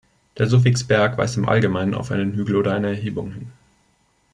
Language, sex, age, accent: German, male, 19-29, Deutschland Deutsch